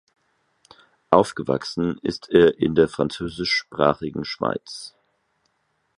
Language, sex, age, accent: German, male, 40-49, Deutschland Deutsch